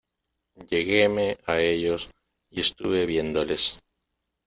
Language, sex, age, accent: Spanish, male, 40-49, Andino-Pacífico: Colombia, Perú, Ecuador, oeste de Bolivia y Venezuela andina